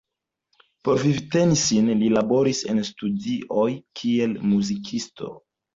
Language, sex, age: Esperanto, male, 19-29